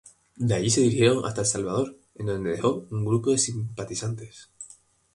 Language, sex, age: Spanish, male, 19-29